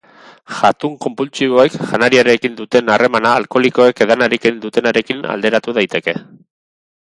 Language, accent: Basque, Erdialdekoa edo Nafarra (Gipuzkoa, Nafarroa)